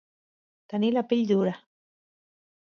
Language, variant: Catalan, Central